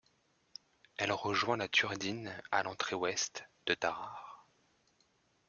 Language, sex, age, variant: French, male, 30-39, Français de métropole